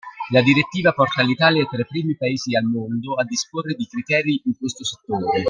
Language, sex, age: Italian, male, 50-59